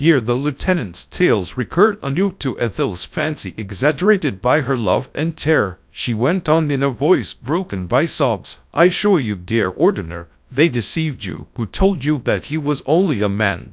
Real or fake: fake